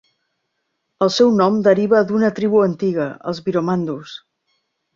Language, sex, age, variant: Catalan, female, 50-59, Central